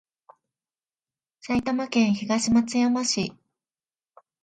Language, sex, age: Japanese, female, 40-49